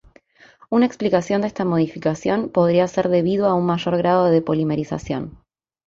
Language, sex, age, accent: Spanish, female, 30-39, Rioplatense: Argentina, Uruguay, este de Bolivia, Paraguay